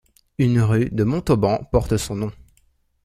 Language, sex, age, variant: French, male, 19-29, Français de métropole